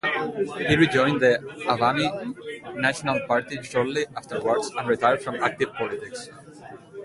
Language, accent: English, United States English